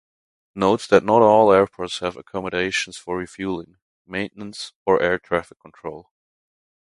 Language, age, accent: English, 19-29, United States English